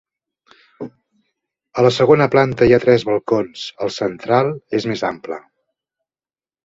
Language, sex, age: Catalan, male, 50-59